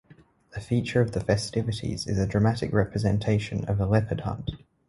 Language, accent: English, Australian English